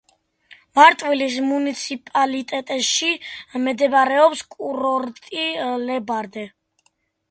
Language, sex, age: Georgian, female, 40-49